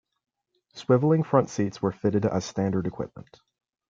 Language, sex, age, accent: English, male, under 19, United States English